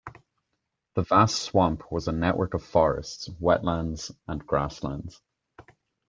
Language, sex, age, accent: English, male, 19-29, Irish English